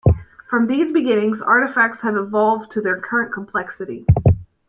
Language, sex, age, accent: English, female, under 19, United States English